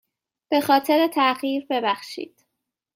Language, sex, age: Persian, female, 30-39